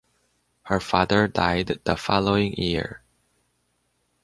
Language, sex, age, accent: English, male, under 19, United States English